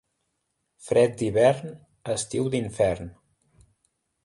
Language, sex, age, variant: Catalan, male, 30-39, Central